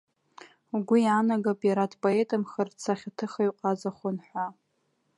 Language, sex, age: Abkhazian, female, 19-29